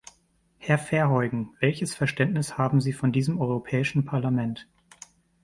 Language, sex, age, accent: German, male, 30-39, Deutschland Deutsch